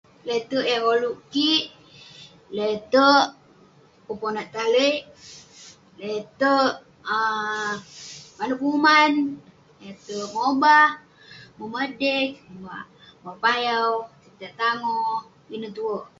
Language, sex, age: Western Penan, female, under 19